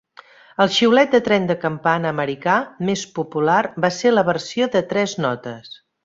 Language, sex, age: Catalan, female, 50-59